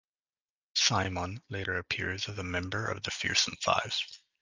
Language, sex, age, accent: English, male, 19-29, United States English